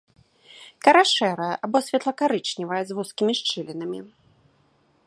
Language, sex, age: Belarusian, female, 19-29